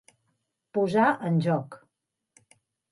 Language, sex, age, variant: Catalan, female, 50-59, Central